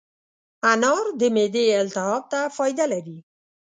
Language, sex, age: Pashto, female, 50-59